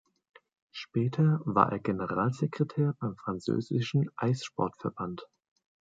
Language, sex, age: German, male, 30-39